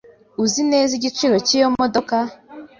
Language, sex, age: Kinyarwanda, female, 19-29